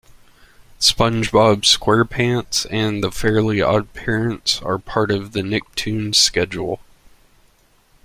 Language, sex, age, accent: English, male, 30-39, United States English